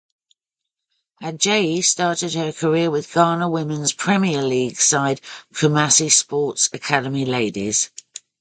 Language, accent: English, England English